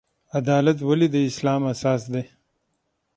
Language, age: Pashto, 40-49